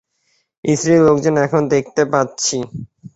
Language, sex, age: Bengali, male, 19-29